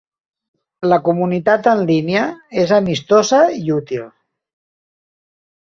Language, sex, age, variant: Catalan, male, 60-69, Central